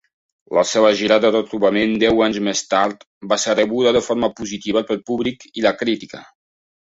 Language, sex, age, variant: Catalan, male, 19-29, Septentrional